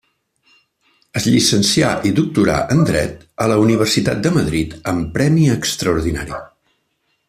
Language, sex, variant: Catalan, male, Central